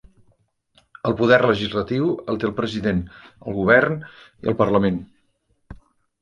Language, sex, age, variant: Catalan, male, 40-49, Central